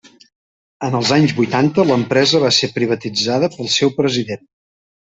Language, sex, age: Catalan, male, 40-49